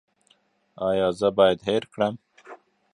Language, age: Pashto, 30-39